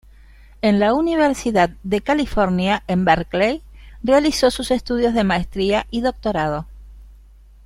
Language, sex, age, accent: Spanish, female, 60-69, Rioplatense: Argentina, Uruguay, este de Bolivia, Paraguay